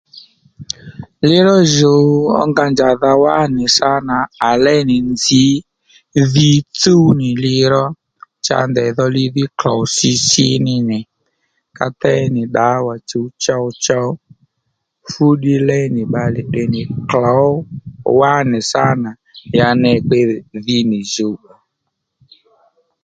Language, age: Lendu, 40-49